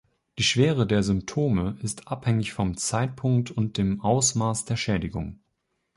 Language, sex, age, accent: German, male, 19-29, Deutschland Deutsch